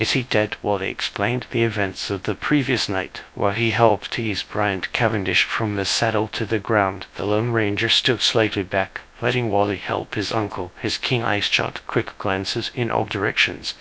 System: TTS, GradTTS